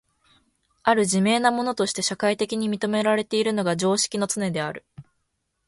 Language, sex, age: Japanese, female, 19-29